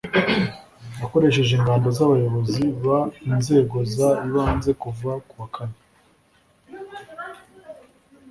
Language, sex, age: Kinyarwanda, male, 19-29